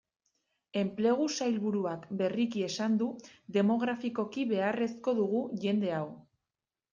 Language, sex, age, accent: Basque, female, 19-29, Erdialdekoa edo Nafarra (Gipuzkoa, Nafarroa)